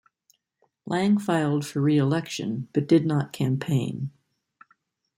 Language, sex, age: English, female, 60-69